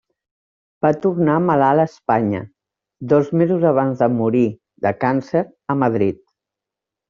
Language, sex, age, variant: Catalan, female, 50-59, Central